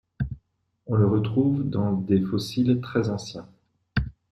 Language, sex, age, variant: French, male, 40-49, Français de métropole